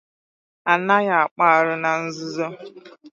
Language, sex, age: Igbo, female, 19-29